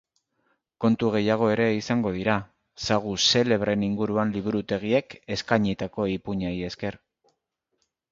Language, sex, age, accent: Basque, male, 50-59, Mendebalekoa (Araba, Bizkaia, Gipuzkoako mendebaleko herri batzuk)